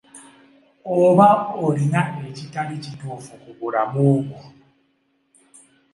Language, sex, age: Ganda, male, 19-29